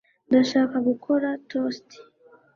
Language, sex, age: Kinyarwanda, female, 19-29